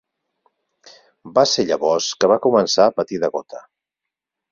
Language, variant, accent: Catalan, Central, Barceloní